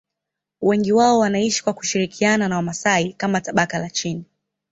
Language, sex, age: Swahili, female, 19-29